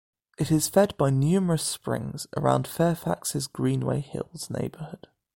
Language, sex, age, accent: English, male, 19-29, England English